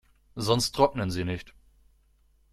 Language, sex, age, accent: German, male, 19-29, Deutschland Deutsch